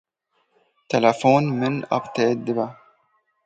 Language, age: Kurdish, 19-29